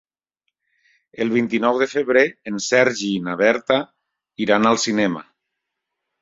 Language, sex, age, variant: Catalan, male, 30-39, Septentrional